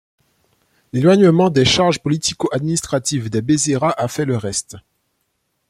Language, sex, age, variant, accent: French, male, 30-39, Français des départements et régions d'outre-mer, Français de Guadeloupe